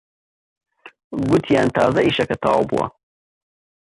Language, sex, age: Central Kurdish, male, 30-39